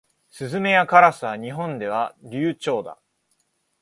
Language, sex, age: Japanese, male, 19-29